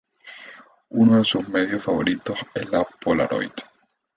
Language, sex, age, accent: Spanish, male, 19-29, Caribe: Cuba, Venezuela, Puerto Rico, República Dominicana, Panamá, Colombia caribeña, México caribeño, Costa del golfo de México